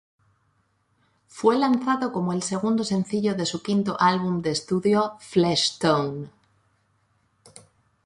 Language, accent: Spanish, España: Norte peninsular (Asturias, Castilla y León, Cantabria, País Vasco, Navarra, Aragón, La Rioja, Guadalajara, Cuenca)